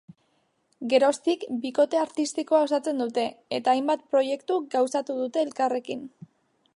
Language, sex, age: Basque, female, 19-29